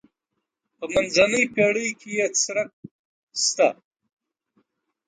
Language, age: Pashto, 50-59